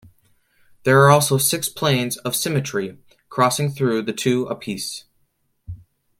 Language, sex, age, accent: English, male, under 19, United States English